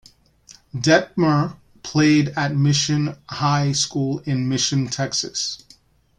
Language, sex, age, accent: English, male, 40-49, United States English